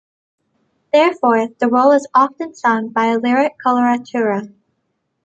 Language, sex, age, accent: English, female, 19-29, United States English